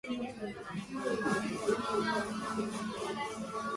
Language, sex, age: English, female, 19-29